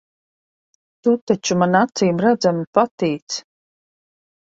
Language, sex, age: Latvian, female, 40-49